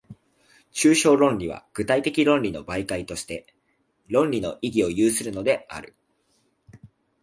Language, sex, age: Japanese, male, under 19